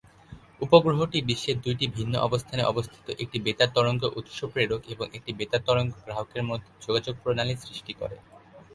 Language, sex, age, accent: Bengali, male, under 19, Bangladeshi